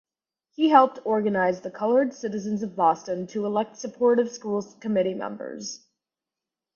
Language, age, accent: English, under 19, United States English